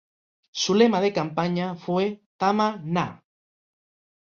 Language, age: Spanish, under 19